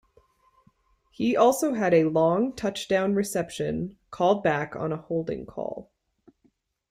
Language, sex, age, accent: English, female, 30-39, United States English